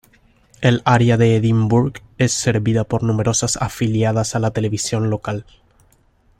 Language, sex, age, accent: Spanish, male, 19-29, América central